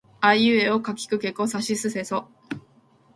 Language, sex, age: Japanese, female, 19-29